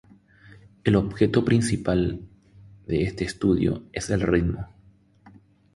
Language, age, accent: Spanish, 30-39, Rioplatense: Argentina, Uruguay, este de Bolivia, Paraguay